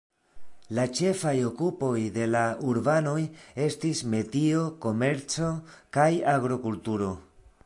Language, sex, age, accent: Esperanto, male, 40-49, Internacia